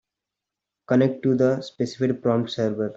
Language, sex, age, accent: English, male, 19-29, India and South Asia (India, Pakistan, Sri Lanka)